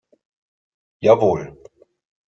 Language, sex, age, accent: German, male, 30-39, Deutschland Deutsch